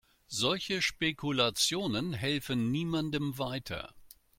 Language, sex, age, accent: German, male, 70-79, Deutschland Deutsch